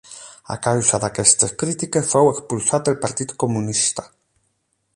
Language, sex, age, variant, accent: Catalan, male, 40-49, Alacantí, Barcelona